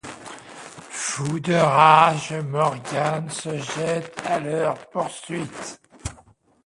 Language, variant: French, Français de métropole